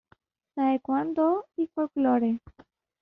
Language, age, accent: Spanish, 90+, Andino-Pacífico: Colombia, Perú, Ecuador, oeste de Bolivia y Venezuela andina